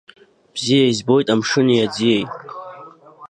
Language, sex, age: Abkhazian, female, 30-39